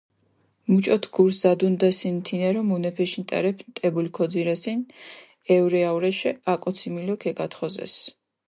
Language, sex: Mingrelian, female